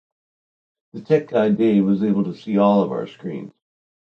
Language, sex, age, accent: English, male, 60-69, United States English